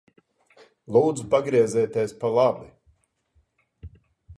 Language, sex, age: Latvian, male, 50-59